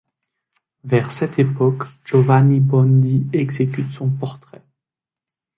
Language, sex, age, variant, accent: French, male, 19-29, Français d'Europe, Français de Belgique